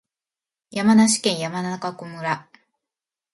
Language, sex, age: Japanese, female, 40-49